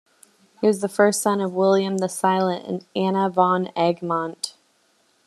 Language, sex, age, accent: English, female, 19-29, United States English